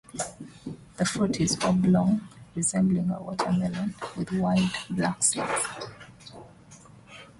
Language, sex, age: English, female, 30-39